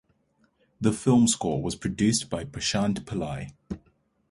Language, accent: English, Southern African (South Africa, Zimbabwe, Namibia)